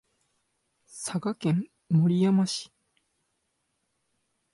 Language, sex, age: Japanese, male, 19-29